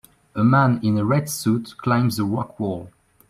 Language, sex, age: English, male, 19-29